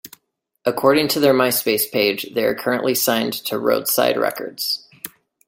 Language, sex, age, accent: English, male, 19-29, United States English